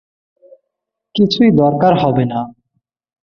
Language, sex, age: Bengali, male, 19-29